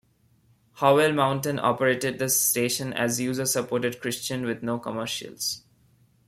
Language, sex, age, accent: English, male, 19-29, India and South Asia (India, Pakistan, Sri Lanka)